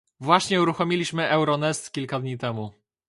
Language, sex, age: Polish, male, 19-29